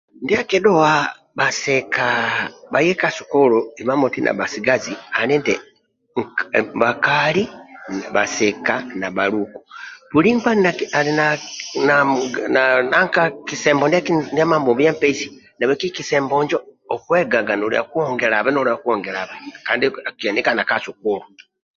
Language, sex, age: Amba (Uganda), male, 70-79